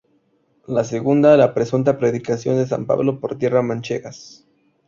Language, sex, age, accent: Spanish, male, 19-29, México